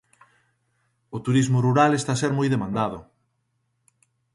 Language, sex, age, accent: Galician, male, 40-49, Central (gheada)